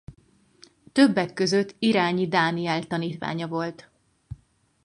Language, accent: Hungarian, budapesti